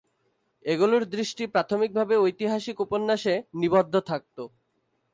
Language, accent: Bengali, fluent